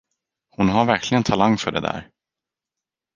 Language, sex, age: Swedish, male, 19-29